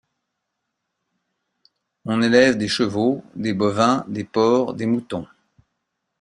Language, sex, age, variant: French, male, 60-69, Français de métropole